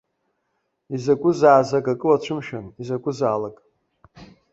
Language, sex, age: Abkhazian, male, 40-49